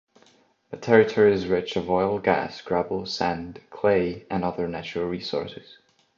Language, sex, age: English, male, 19-29